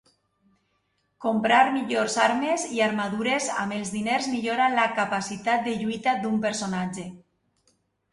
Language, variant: Catalan, Alacantí